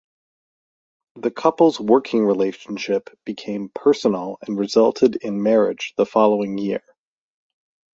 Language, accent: English, Canadian English